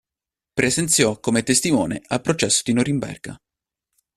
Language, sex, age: Italian, male, 19-29